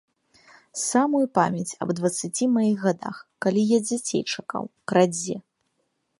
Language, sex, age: Belarusian, female, 19-29